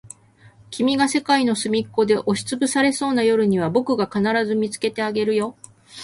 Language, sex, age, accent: Japanese, female, 60-69, 関西